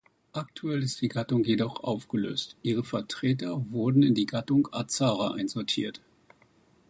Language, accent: German, Deutschland Deutsch